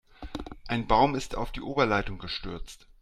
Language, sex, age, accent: German, male, 40-49, Deutschland Deutsch